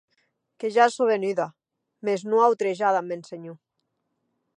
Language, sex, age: Occitan, female, 30-39